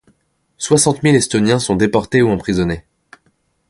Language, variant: French, Français de métropole